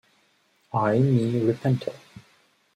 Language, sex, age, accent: English, male, 30-39, United States English